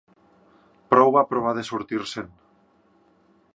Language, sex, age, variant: Catalan, male, 30-39, Septentrional